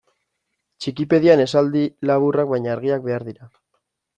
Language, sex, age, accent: Basque, male, 19-29, Erdialdekoa edo Nafarra (Gipuzkoa, Nafarroa)